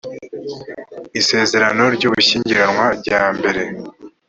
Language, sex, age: Kinyarwanda, male, 19-29